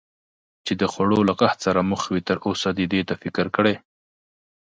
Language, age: Pashto, 30-39